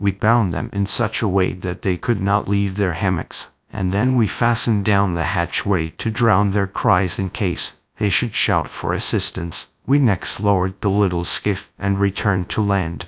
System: TTS, GradTTS